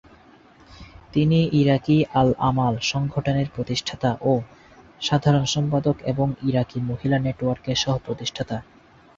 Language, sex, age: Bengali, male, 19-29